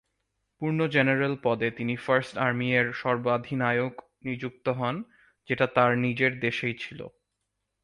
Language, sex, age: Bengali, male, 19-29